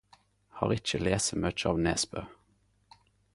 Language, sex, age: Norwegian Nynorsk, male, 19-29